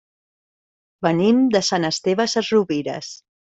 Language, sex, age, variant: Catalan, female, 40-49, Central